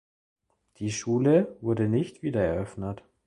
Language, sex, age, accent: German, male, under 19, Deutschland Deutsch